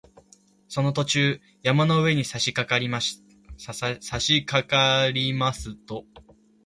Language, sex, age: Japanese, male, 19-29